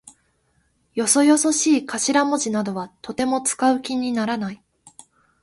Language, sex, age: Japanese, female, 19-29